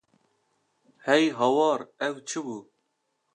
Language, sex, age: Kurdish, male, under 19